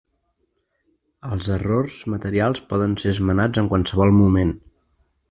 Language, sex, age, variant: Catalan, male, 30-39, Central